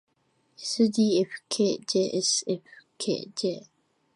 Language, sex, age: Japanese, female, 19-29